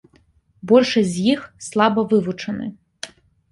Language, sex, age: Belarusian, female, 30-39